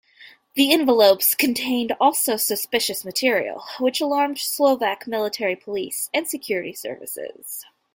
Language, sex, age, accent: English, female, 19-29, United States English